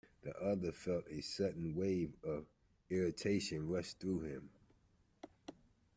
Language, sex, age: English, male, 50-59